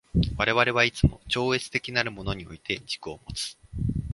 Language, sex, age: Japanese, male, 19-29